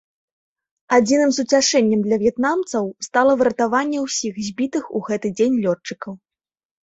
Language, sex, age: Belarusian, female, 19-29